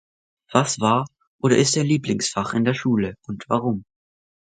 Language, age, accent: German, under 19, Deutschland Deutsch